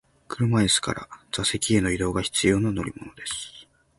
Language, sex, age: Japanese, male, 19-29